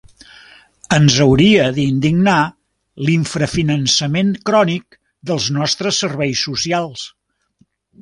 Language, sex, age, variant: Catalan, male, 70-79, Central